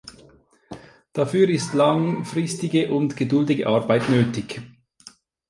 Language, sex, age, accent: German, male, 30-39, Schweizerdeutsch